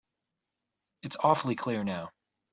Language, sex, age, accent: English, male, 30-39, United States English